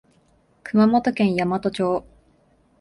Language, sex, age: Japanese, female, 19-29